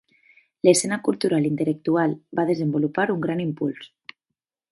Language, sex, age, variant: Catalan, female, 19-29, Nord-Occidental